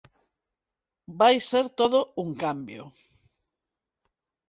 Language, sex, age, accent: Galician, female, 50-59, Normativo (estándar); Neofalante